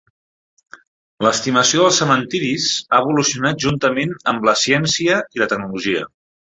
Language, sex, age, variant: Catalan, male, 40-49, Central